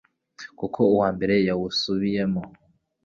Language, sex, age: Kinyarwanda, male, 19-29